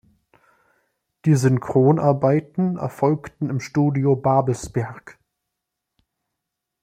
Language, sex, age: German, male, 19-29